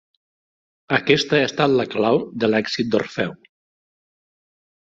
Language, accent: Catalan, Lleidatà